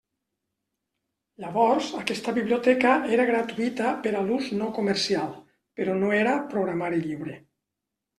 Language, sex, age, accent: Catalan, male, 50-59, valencià